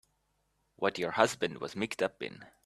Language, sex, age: English, male, 30-39